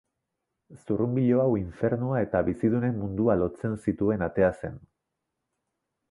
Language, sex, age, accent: Basque, male, 40-49, Erdialdekoa edo Nafarra (Gipuzkoa, Nafarroa)